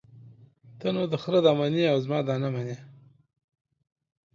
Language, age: Pashto, 40-49